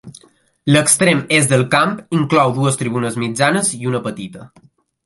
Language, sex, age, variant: Catalan, male, under 19, Balear